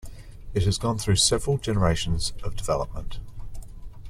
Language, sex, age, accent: English, male, 40-49, Australian English